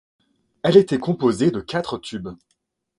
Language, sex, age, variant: French, male, 19-29, Français de métropole